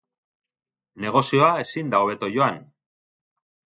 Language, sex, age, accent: Basque, male, 40-49, Mendebalekoa (Araba, Bizkaia, Gipuzkoako mendebaleko herri batzuk)